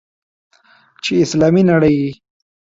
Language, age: Pashto, 19-29